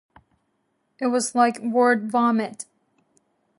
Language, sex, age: English, female, 40-49